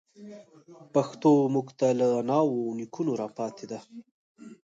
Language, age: Pashto, 19-29